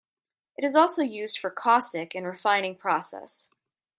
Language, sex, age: English, female, 30-39